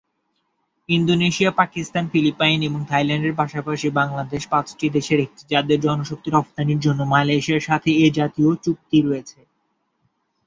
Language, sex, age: Bengali, male, 19-29